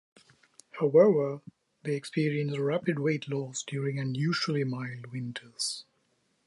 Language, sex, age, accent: English, male, 19-29, India and South Asia (India, Pakistan, Sri Lanka)